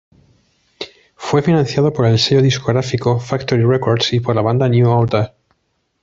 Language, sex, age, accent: Spanish, male, 40-49, España: Centro-Sur peninsular (Madrid, Toledo, Castilla-La Mancha)